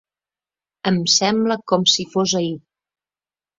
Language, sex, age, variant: Catalan, female, 60-69, Central